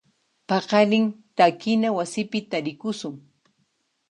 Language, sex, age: Puno Quechua, female, 19-29